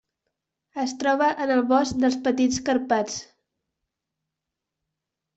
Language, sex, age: Catalan, female, 30-39